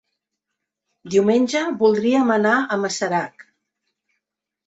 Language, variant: Catalan, Central